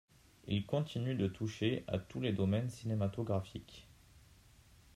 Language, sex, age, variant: French, male, 19-29, Français de métropole